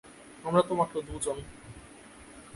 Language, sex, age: Bengali, male, 19-29